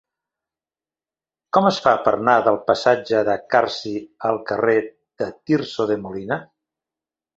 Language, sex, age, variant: Catalan, male, 60-69, Central